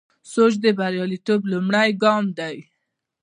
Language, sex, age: Pashto, female, 19-29